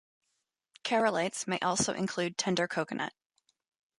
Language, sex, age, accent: English, female, 30-39, United States English